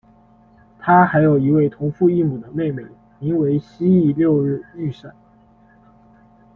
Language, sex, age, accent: Chinese, male, 19-29, 出生地：浙江省